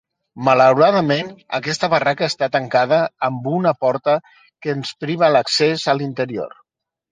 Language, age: Catalan, 50-59